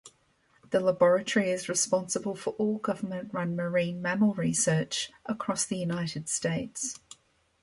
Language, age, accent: English, 50-59, Australian English